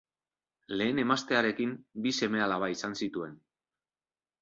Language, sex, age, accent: Basque, male, 30-39, Mendebalekoa (Araba, Bizkaia, Gipuzkoako mendebaleko herri batzuk)